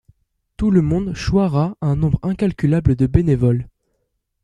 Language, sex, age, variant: French, male, 19-29, Français de métropole